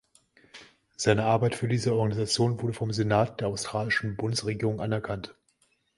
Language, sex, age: German, male, 40-49